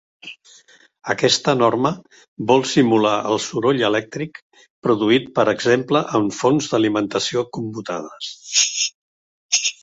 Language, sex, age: Catalan, male, 60-69